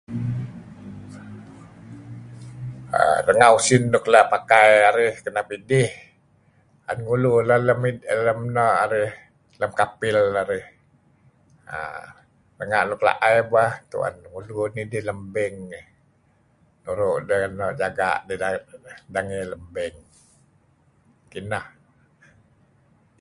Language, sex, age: Kelabit, male, 60-69